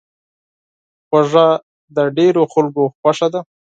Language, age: Pashto, 19-29